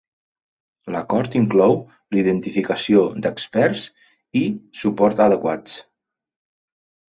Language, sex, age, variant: Catalan, male, 40-49, Central